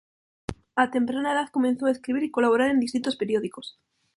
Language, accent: Spanish, España: Norte peninsular (Asturias, Castilla y León, Cantabria, País Vasco, Navarra, Aragón, La Rioja, Guadalajara, Cuenca)